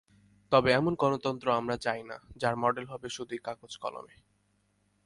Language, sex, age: Bengali, male, 19-29